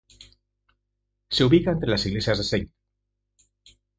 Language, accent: Spanish, España: Centro-Sur peninsular (Madrid, Toledo, Castilla-La Mancha)